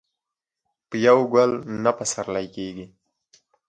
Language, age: Pashto, 19-29